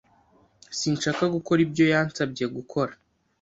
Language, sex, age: Kinyarwanda, male, 19-29